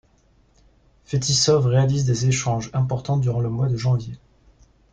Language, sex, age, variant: French, male, 19-29, Français de métropole